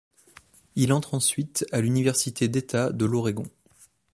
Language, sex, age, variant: French, male, 30-39, Français de métropole